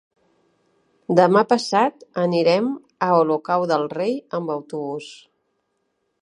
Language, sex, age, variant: Catalan, female, 50-59, Central